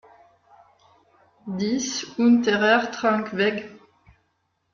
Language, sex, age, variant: French, female, 40-49, Français de métropole